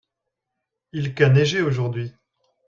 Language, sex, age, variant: French, male, 40-49, Français de métropole